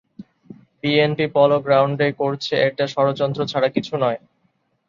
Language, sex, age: Bengali, male, 19-29